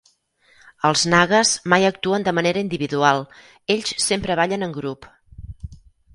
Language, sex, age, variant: Catalan, female, 50-59, Central